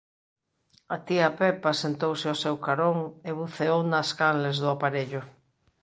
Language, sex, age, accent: Galician, female, 50-59, Normativo (estándar)